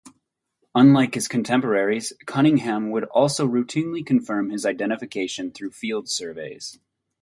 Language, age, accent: English, 30-39, United States English